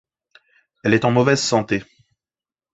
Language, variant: French, Français de métropole